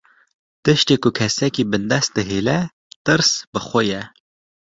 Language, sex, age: Kurdish, male, 19-29